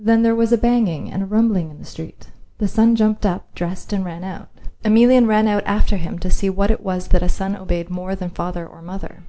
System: none